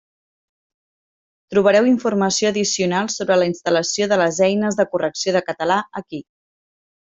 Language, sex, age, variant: Catalan, female, 30-39, Central